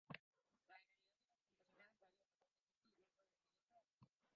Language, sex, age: Spanish, female, 19-29